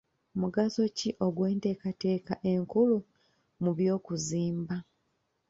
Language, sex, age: Ganda, female, 19-29